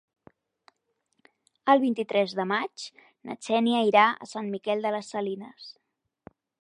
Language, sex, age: Catalan, female, 19-29